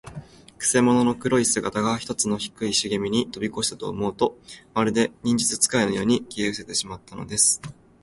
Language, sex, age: Japanese, male, under 19